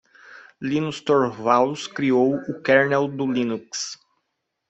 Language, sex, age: Portuguese, male, 19-29